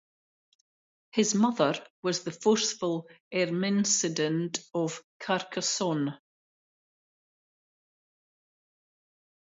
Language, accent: English, Scottish English